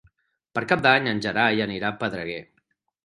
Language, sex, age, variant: Catalan, male, 40-49, Central